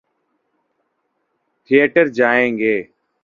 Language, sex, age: Urdu, male, 19-29